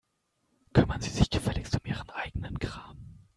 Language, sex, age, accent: German, male, 19-29, Deutschland Deutsch